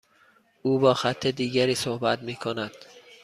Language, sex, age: Persian, male, 30-39